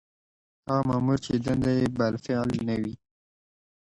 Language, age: Pashto, 19-29